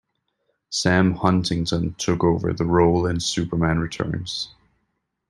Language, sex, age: English, male, 19-29